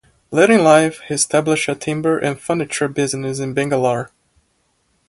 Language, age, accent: English, under 19, United States English